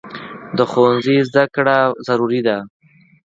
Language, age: Pashto, under 19